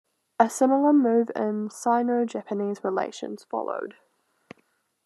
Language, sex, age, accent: English, female, 19-29, New Zealand English